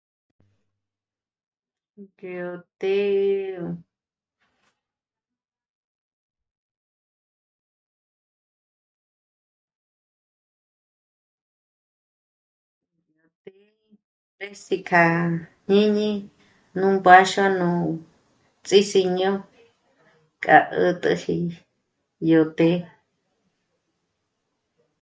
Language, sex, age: Michoacán Mazahua, female, 60-69